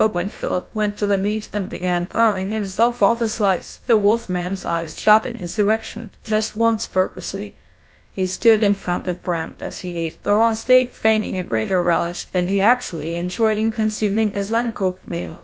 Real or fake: fake